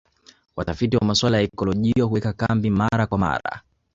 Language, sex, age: Swahili, male, 19-29